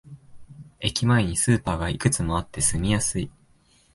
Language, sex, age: Japanese, male, 19-29